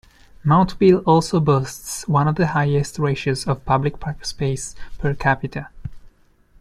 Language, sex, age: English, male, 30-39